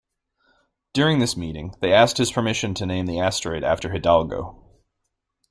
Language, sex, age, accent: English, male, 19-29, United States English